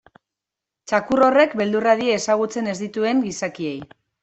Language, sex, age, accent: Basque, female, 40-49, Mendebalekoa (Araba, Bizkaia, Gipuzkoako mendebaleko herri batzuk)